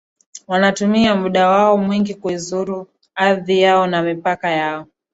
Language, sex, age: Swahili, female, 19-29